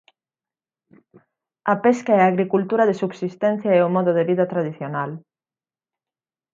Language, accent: Galician, Atlántico (seseo e gheada); Normativo (estándar)